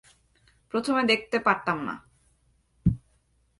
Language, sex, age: Bengali, female, 19-29